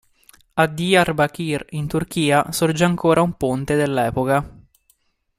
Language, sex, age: Italian, male, 19-29